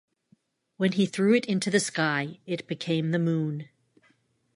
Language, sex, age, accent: English, female, 50-59, United States English